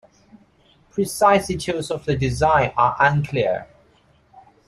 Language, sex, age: English, male, 30-39